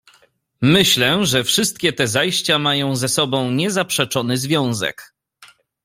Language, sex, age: Polish, male, 30-39